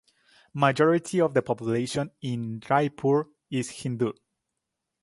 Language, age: English, 19-29